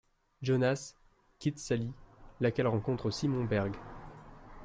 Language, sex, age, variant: French, male, 19-29, Français de métropole